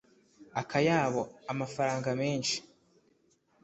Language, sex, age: Kinyarwanda, male, under 19